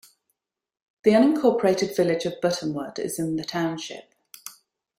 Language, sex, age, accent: English, female, 40-49, England English